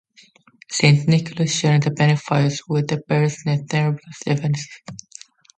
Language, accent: English, United States English